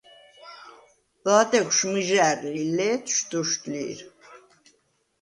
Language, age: Svan, 40-49